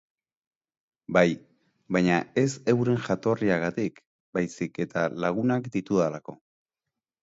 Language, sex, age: Basque, male, 30-39